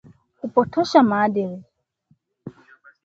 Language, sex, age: Swahili, female, 19-29